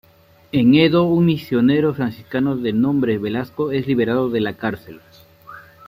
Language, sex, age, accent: Spanish, male, 40-49, Andino-Pacífico: Colombia, Perú, Ecuador, oeste de Bolivia y Venezuela andina